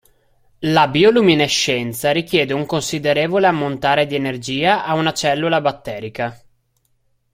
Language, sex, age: Italian, male, 19-29